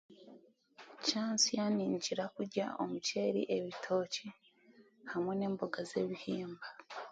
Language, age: Chiga, 19-29